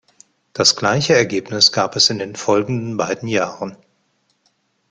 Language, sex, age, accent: German, male, 50-59, Deutschland Deutsch